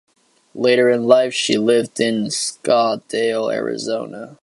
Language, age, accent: English, under 19, United States English